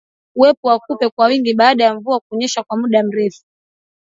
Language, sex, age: Swahili, female, 19-29